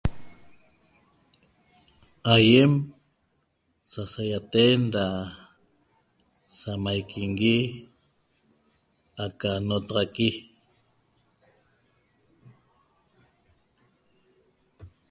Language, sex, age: Toba, female, 50-59